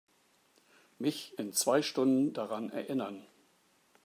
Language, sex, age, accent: German, male, 60-69, Deutschland Deutsch